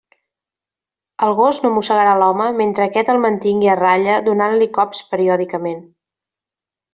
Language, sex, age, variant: Catalan, female, 40-49, Central